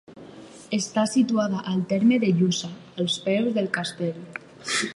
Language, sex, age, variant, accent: Catalan, female, under 19, Alacantí, valencià